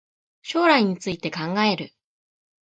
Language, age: Japanese, 19-29